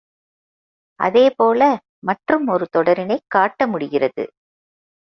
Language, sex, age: Tamil, female, 50-59